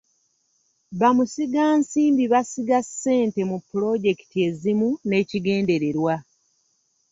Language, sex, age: Ganda, female, 50-59